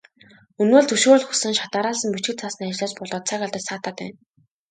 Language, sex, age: Mongolian, female, 19-29